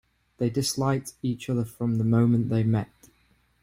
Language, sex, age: English, male, 30-39